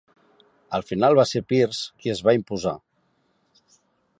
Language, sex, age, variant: Catalan, male, 30-39, Central